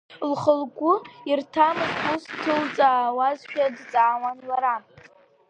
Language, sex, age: Abkhazian, female, under 19